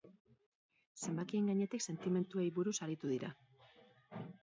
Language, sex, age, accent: Basque, female, 40-49, Mendebalekoa (Araba, Bizkaia, Gipuzkoako mendebaleko herri batzuk)